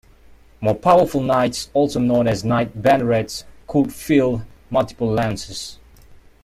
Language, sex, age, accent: English, male, 19-29, Malaysian English